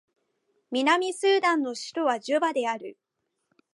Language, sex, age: Japanese, female, 19-29